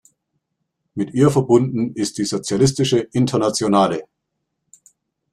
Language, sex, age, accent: German, male, 40-49, Deutschland Deutsch